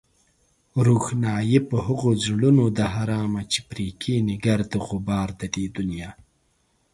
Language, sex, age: Pashto, male, 19-29